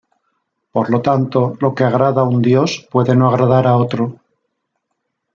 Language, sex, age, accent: Spanish, male, 40-49, España: Norte peninsular (Asturias, Castilla y León, Cantabria, País Vasco, Navarra, Aragón, La Rioja, Guadalajara, Cuenca)